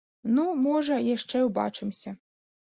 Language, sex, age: Belarusian, female, 30-39